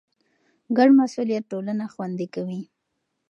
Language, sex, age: Pashto, female, 19-29